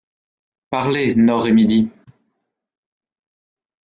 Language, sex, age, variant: French, male, 30-39, Français de métropole